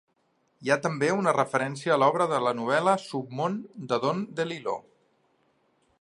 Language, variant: Catalan, Central